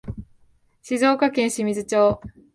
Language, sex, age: Japanese, female, 19-29